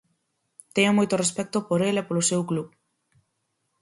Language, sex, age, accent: Galician, female, 19-29, Normativo (estándar)